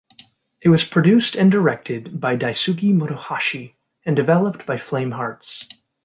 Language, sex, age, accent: English, male, 19-29, United States English